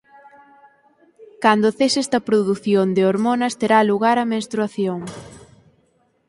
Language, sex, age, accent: Galician, female, 19-29, Atlántico (seseo e gheada)